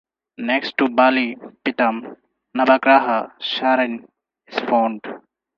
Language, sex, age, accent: English, male, 19-29, India and South Asia (India, Pakistan, Sri Lanka)